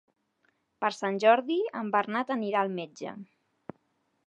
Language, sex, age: Catalan, female, 19-29